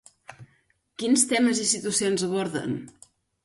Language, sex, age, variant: Catalan, female, 40-49, Septentrional